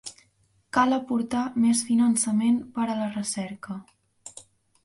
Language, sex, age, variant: Catalan, female, under 19, Central